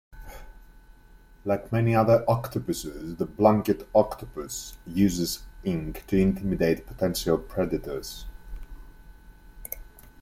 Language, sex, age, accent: English, male, 30-39, England English